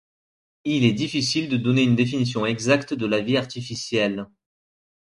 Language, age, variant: French, 30-39, Français de métropole